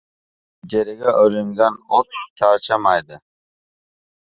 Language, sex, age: Uzbek, male, 30-39